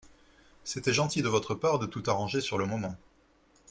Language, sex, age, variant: French, male, 30-39, Français de métropole